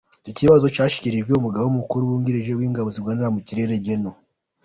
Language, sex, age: Kinyarwanda, male, 19-29